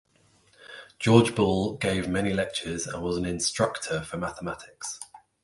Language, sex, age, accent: English, male, 30-39, England English